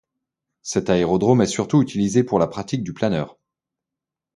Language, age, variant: French, 30-39, Français de métropole